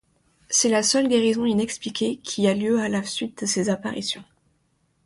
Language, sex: French, female